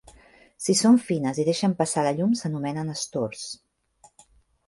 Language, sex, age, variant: Catalan, female, 40-49, Central